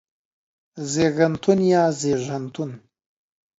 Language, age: Pashto, 19-29